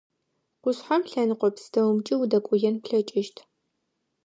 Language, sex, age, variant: Adyghe, female, 19-29, Адыгабзэ (Кирил, пстэумэ зэдыряе)